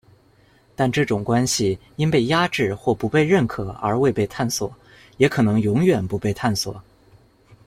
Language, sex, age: Chinese, male, 19-29